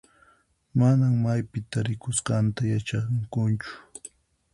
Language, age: Puno Quechua, 19-29